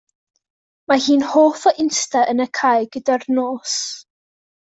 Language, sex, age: Welsh, female, under 19